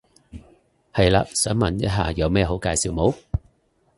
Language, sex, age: Cantonese, male, 40-49